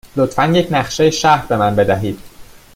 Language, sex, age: Persian, male, 19-29